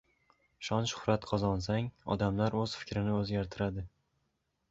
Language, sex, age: Uzbek, male, 19-29